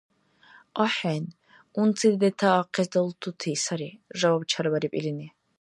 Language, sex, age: Dargwa, female, 19-29